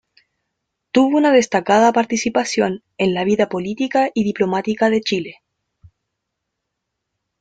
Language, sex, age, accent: Spanish, female, 19-29, Chileno: Chile, Cuyo